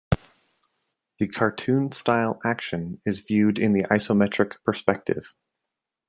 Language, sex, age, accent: English, male, 30-39, United States English